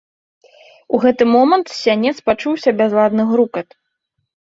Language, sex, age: Belarusian, female, 19-29